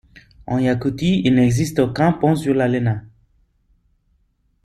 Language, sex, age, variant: French, male, 30-39, Français de métropole